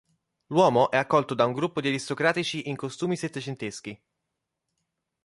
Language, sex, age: Italian, male, 19-29